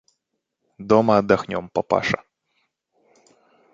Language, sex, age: Russian, male, 19-29